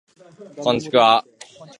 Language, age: Japanese, under 19